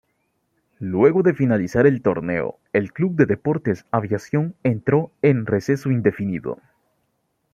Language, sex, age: Spanish, male, 19-29